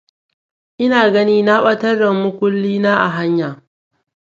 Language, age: Hausa, 19-29